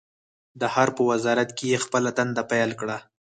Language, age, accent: Pashto, 19-29, پکتیا ولایت، احمدزی